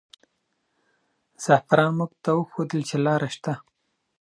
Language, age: Pashto, 19-29